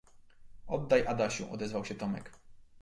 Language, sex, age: Polish, male, 30-39